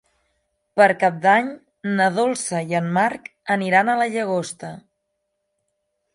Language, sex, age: Catalan, female, 30-39